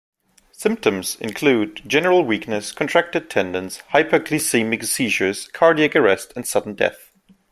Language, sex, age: English, male, 19-29